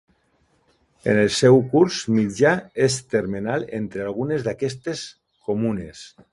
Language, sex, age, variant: Catalan, male, 50-59, Alacantí